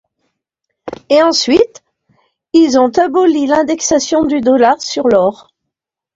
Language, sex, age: French, female, 50-59